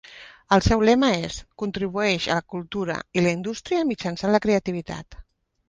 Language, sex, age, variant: Catalan, female, 50-59, Central